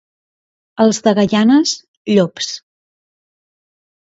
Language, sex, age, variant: Catalan, female, 19-29, Central